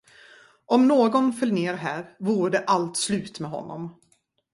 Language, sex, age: Swedish, female, 40-49